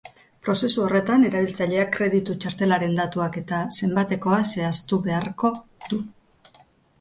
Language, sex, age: Basque, female, 50-59